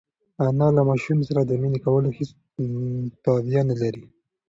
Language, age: Pashto, 19-29